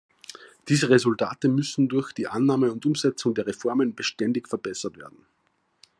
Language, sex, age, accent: German, male, 30-39, Österreichisches Deutsch